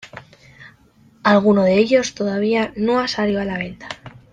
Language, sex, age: Spanish, female, 19-29